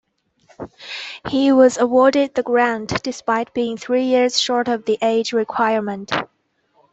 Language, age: English, 19-29